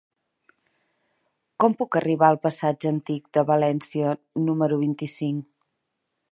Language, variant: Catalan, Central